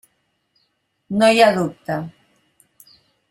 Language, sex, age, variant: Catalan, female, 60-69, Central